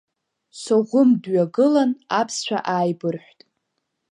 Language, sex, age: Abkhazian, female, under 19